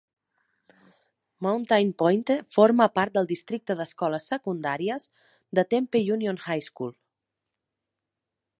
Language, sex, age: Catalan, female, 30-39